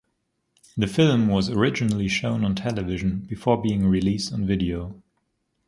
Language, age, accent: English, 19-29, United States English